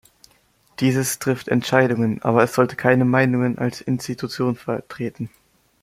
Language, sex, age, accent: German, male, under 19, Deutschland Deutsch